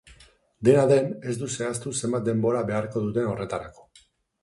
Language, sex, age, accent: Basque, male, 30-39, Mendebalekoa (Araba, Bizkaia, Gipuzkoako mendebaleko herri batzuk)